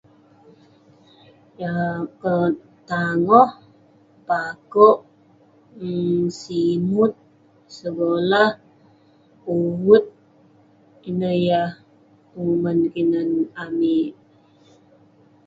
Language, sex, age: Western Penan, female, 19-29